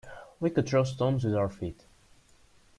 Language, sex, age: English, male, under 19